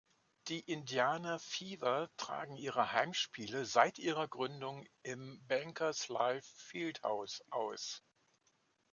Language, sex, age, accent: German, male, 60-69, Deutschland Deutsch